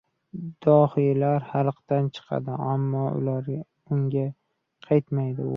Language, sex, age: Uzbek, male, 19-29